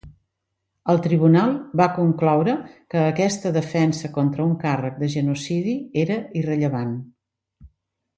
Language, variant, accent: Catalan, Central, central